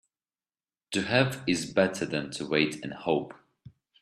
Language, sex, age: English, male, 19-29